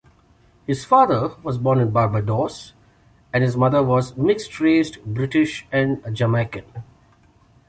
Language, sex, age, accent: English, male, 40-49, India and South Asia (India, Pakistan, Sri Lanka)